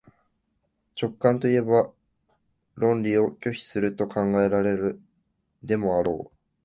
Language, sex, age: Japanese, male, 19-29